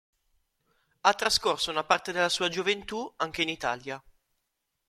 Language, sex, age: Italian, male, 30-39